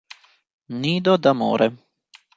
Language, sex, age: Italian, male, 30-39